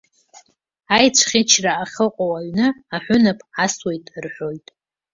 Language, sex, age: Abkhazian, female, under 19